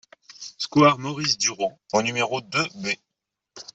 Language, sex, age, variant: French, male, 19-29, Français de métropole